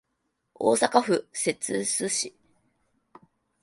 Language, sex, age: Japanese, female, 19-29